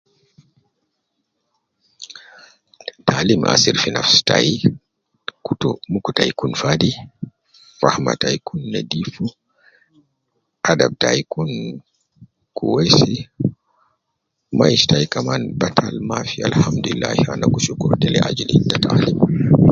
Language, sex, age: Nubi, male, 50-59